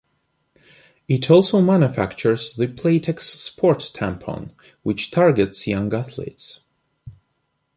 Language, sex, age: English, male, 30-39